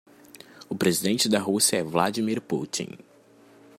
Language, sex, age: Portuguese, male, 19-29